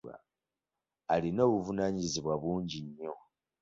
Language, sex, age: Ganda, male, 19-29